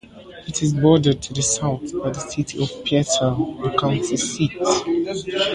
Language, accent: English, England English